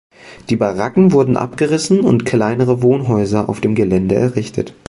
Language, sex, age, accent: German, male, 19-29, Deutschland Deutsch